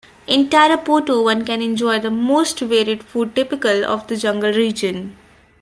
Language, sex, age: English, female, 19-29